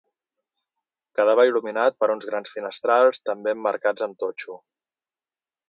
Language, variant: Catalan, Central